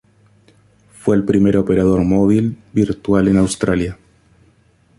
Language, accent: Spanish, Chileno: Chile, Cuyo